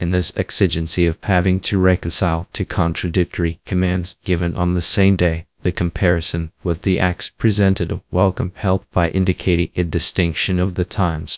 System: TTS, GradTTS